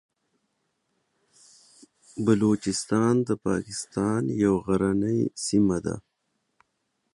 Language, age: Pashto, 40-49